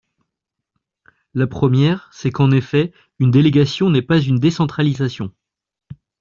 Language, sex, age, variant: French, male, 30-39, Français de métropole